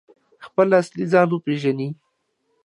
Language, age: Pashto, 30-39